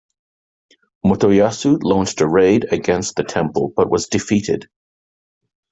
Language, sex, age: English, male, 40-49